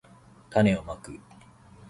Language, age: Japanese, 19-29